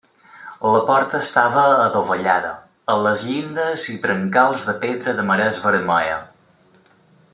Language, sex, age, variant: Catalan, male, 30-39, Balear